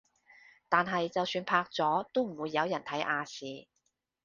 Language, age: Cantonese, 30-39